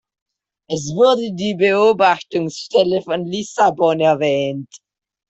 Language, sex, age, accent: German, male, under 19, Österreichisches Deutsch